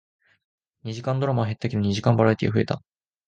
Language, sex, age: Japanese, male, under 19